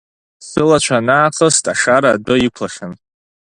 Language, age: Abkhazian, under 19